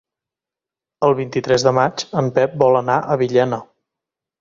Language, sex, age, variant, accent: Catalan, male, 19-29, Central, central